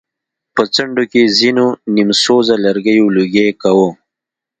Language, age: Pashto, 30-39